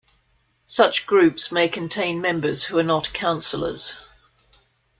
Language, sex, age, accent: English, female, 50-59, Australian English